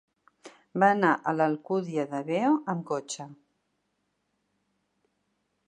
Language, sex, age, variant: Catalan, female, 60-69, Central